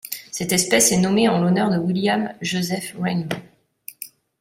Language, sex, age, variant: French, female, 30-39, Français de métropole